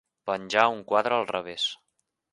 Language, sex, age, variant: Catalan, male, 19-29, Central